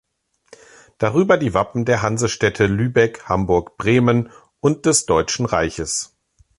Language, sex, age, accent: German, male, 40-49, Deutschland Deutsch